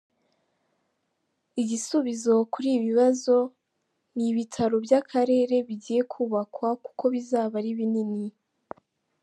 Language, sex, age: Kinyarwanda, female, 19-29